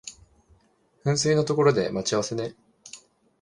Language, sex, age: Japanese, male, 19-29